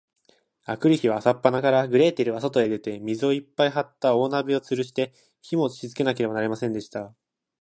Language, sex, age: Japanese, male, 19-29